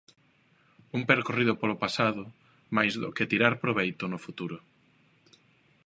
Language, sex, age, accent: Galician, male, 30-39, Neofalante